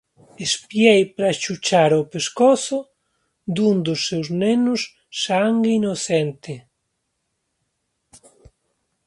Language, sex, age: Galician, male, 40-49